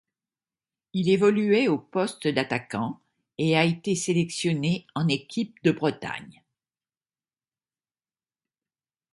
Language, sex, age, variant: French, female, 70-79, Français de métropole